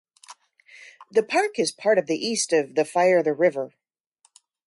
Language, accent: English, United States English